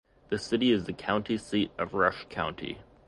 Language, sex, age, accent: English, male, 19-29, United States English